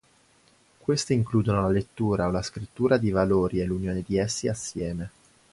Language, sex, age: Italian, male, 19-29